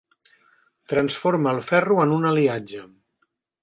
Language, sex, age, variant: Catalan, male, 50-59, Central